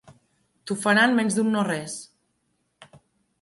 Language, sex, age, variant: Catalan, female, 19-29, Central